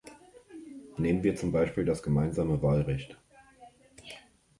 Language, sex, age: German, male, 30-39